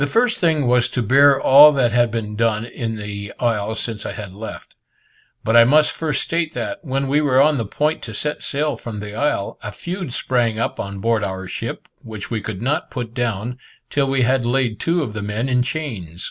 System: none